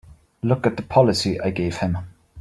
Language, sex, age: English, male, 19-29